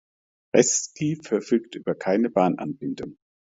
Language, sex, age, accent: German, male, 50-59, Deutschland Deutsch